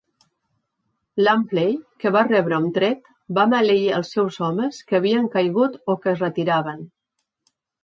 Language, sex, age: Catalan, female, 60-69